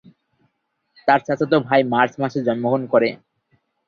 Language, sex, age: Bengali, male, 19-29